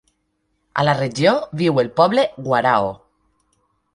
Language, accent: Catalan, valencià